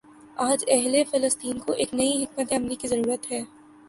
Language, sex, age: Urdu, female, 19-29